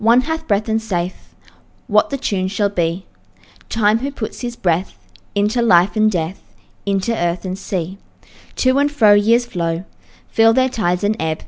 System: none